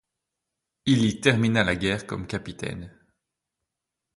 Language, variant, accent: French, Français d'Europe, Français de Belgique